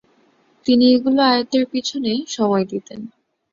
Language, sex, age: Bengali, female, 19-29